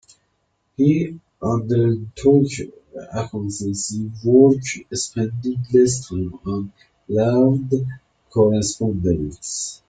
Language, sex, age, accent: English, male, 30-39, United States English